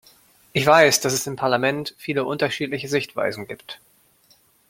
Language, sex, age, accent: German, male, 30-39, Deutschland Deutsch